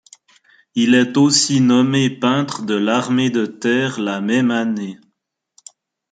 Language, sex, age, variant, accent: French, male, 30-39, Français d'Europe, Français de Suisse